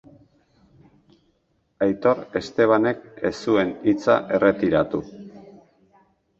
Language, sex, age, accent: Basque, male, 50-59, Mendebalekoa (Araba, Bizkaia, Gipuzkoako mendebaleko herri batzuk)